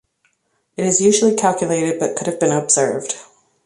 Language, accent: English, United States English